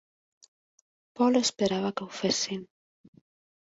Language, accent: Catalan, valencià